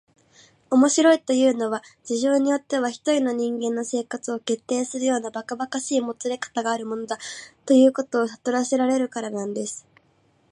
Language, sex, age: Japanese, female, 19-29